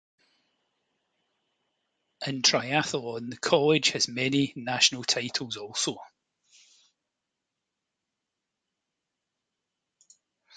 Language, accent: English, Scottish English